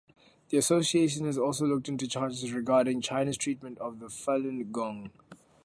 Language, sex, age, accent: English, male, 19-29, Southern African (South Africa, Zimbabwe, Namibia)